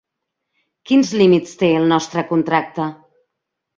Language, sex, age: Catalan, female, 40-49